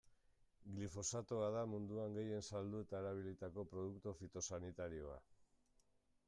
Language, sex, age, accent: Basque, male, 50-59, Mendebalekoa (Araba, Bizkaia, Gipuzkoako mendebaleko herri batzuk)